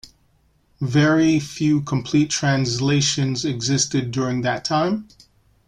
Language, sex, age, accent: English, male, 40-49, United States English